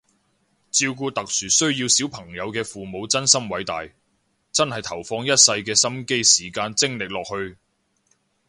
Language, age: Cantonese, 40-49